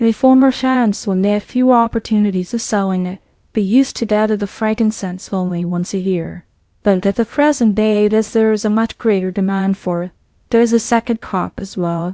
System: TTS, VITS